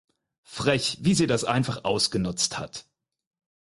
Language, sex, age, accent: German, male, 30-39, Deutschland Deutsch